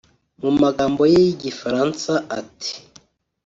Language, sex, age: Kinyarwanda, male, 30-39